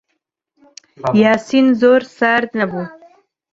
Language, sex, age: Central Kurdish, male, 30-39